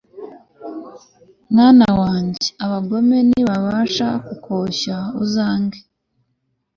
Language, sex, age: Kinyarwanda, female, 19-29